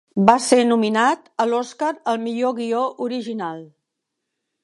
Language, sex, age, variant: Catalan, female, 70-79, Central